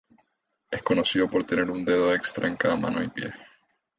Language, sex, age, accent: Spanish, male, 19-29, Caribe: Cuba, Venezuela, Puerto Rico, República Dominicana, Panamá, Colombia caribeña, México caribeño, Costa del golfo de México